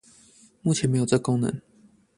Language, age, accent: Chinese, 19-29, 出生地：彰化縣